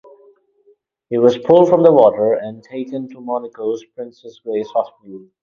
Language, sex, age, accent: English, male, 19-29, England English